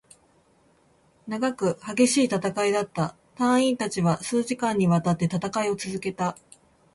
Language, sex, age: Japanese, female, 30-39